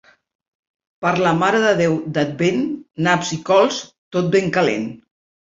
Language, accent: Catalan, Barceloní